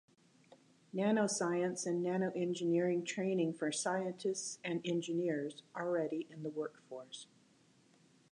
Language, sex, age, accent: English, female, 60-69, United States English